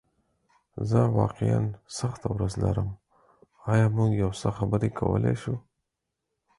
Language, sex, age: Pashto, male, 40-49